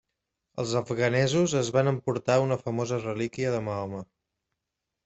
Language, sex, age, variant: Catalan, male, 30-39, Central